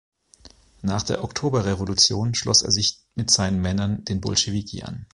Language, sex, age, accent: German, male, 40-49, Deutschland Deutsch